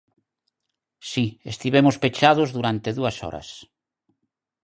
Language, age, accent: Galician, 60-69, Normativo (estándar)